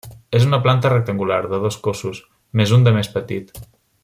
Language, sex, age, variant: Catalan, male, 19-29, Central